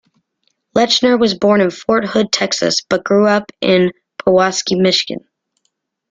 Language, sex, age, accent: English, female, 30-39, United States English